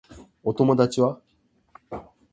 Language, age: Japanese, 19-29